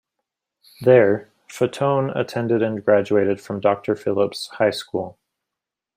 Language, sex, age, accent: English, male, 30-39, United States English